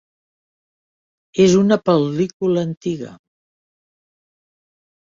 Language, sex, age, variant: Catalan, female, 60-69, Central